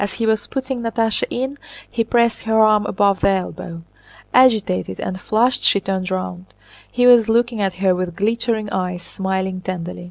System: none